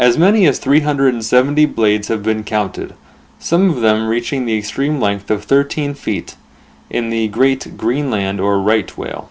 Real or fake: real